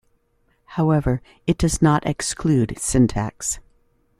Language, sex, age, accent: English, female, 50-59, United States English